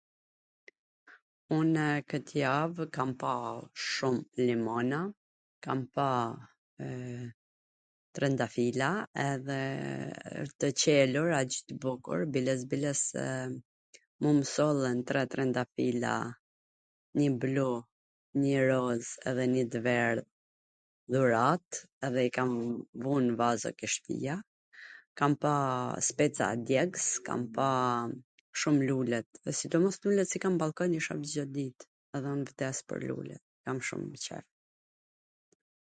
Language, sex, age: Gheg Albanian, female, 40-49